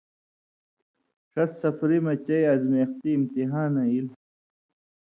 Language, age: Indus Kohistani, 19-29